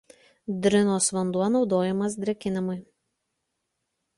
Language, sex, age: Lithuanian, female, 30-39